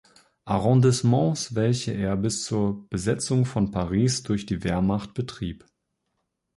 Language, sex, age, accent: German, male, 19-29, Deutschland Deutsch